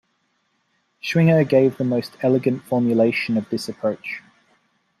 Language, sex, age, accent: English, male, 19-29, Australian English